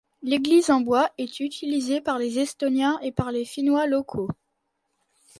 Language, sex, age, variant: French, male, 40-49, Français de métropole